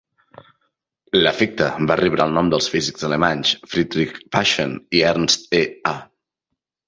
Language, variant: Catalan, Central